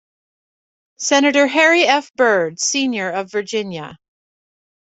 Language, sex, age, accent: English, female, 50-59, United States English